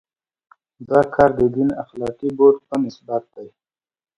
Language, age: Pashto, 30-39